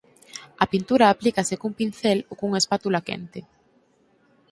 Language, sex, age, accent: Galician, female, under 19, Normativo (estándar)